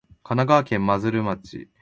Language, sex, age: Japanese, male, 19-29